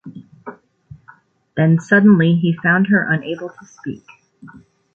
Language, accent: English, United States English